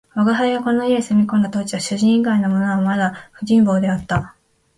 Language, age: Japanese, 19-29